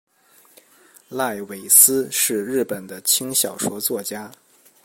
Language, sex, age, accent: Chinese, male, 19-29, 出生地：河北省